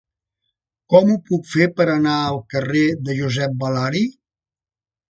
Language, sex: Catalan, male